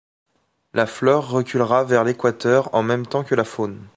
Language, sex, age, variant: French, male, 19-29, Français de métropole